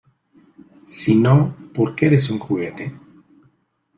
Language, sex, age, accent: Spanish, male, 40-49, México